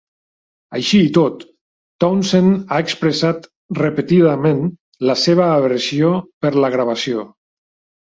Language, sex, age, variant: Catalan, male, 40-49, Nord-Occidental